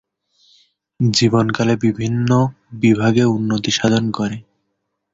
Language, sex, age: Bengali, male, 19-29